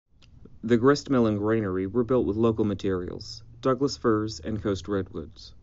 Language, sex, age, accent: English, male, 30-39, Canadian English